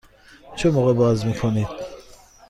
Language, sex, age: Persian, male, 30-39